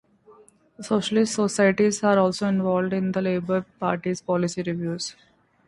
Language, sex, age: English, female, 19-29